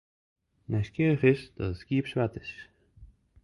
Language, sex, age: Western Frisian, male, 19-29